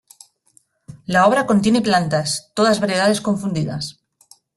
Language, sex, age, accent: Spanish, female, 19-29, España: Norte peninsular (Asturias, Castilla y León, Cantabria, País Vasco, Navarra, Aragón, La Rioja, Guadalajara, Cuenca)